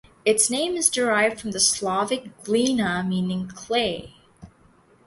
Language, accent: English, United States English